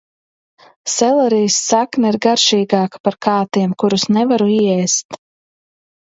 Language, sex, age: Latvian, female, 30-39